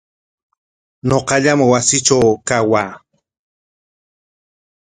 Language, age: Corongo Ancash Quechua, 40-49